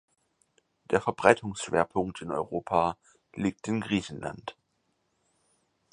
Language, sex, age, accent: German, male, 19-29, Deutschland Deutsch